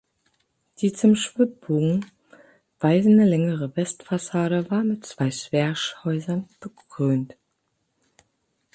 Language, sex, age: German, female, 40-49